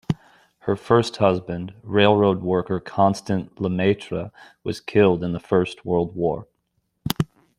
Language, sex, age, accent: English, male, 30-39, United States English